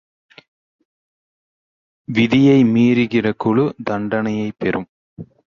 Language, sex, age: Tamil, male, 19-29